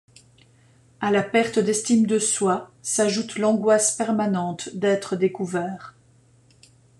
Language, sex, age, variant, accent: French, female, 40-49, Français d'Europe, Français de Belgique